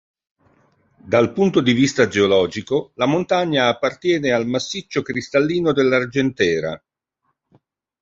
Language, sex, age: Italian, male, 60-69